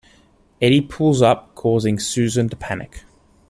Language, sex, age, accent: English, male, 19-29, Australian English